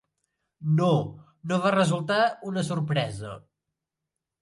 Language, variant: Catalan, Central